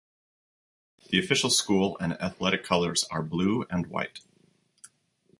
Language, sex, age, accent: English, male, 40-49, United States English